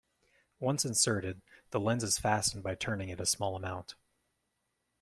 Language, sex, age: English, male, 30-39